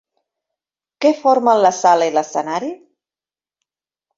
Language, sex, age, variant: Catalan, female, 50-59, Central